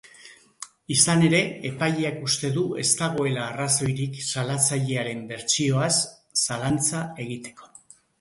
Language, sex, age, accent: Basque, male, 60-69, Erdialdekoa edo Nafarra (Gipuzkoa, Nafarroa)